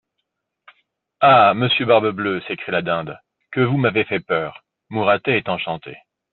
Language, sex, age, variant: French, male, 40-49, Français de métropole